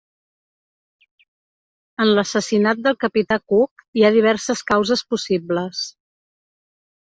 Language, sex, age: Catalan, female, 50-59